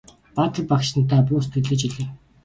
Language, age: Mongolian, 19-29